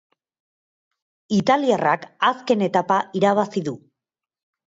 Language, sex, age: Basque, female, 30-39